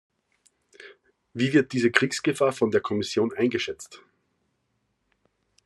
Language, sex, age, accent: German, male, 30-39, Österreichisches Deutsch